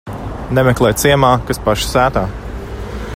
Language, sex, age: Latvian, male, 30-39